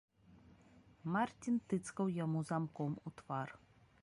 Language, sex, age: Belarusian, female, 30-39